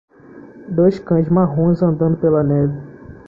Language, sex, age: Portuguese, male, 30-39